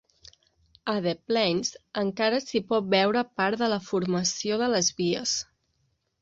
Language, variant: Catalan, Central